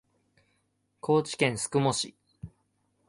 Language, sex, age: Japanese, male, 19-29